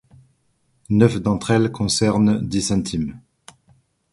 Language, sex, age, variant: French, male, 40-49, Français de métropole